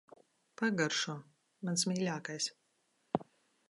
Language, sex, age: Latvian, female, 30-39